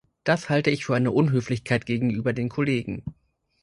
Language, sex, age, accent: German, male, 30-39, Deutschland Deutsch